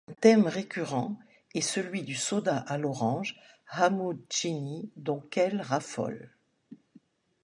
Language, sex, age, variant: French, female, 60-69, Français de métropole